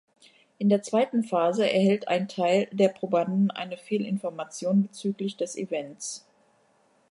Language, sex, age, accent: German, female, 40-49, Deutschland Deutsch